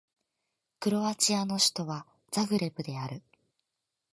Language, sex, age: Japanese, female, 19-29